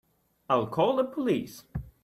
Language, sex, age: English, male, 19-29